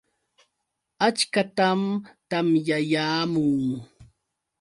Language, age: Yauyos Quechua, 30-39